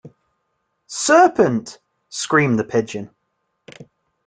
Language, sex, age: English, male, 19-29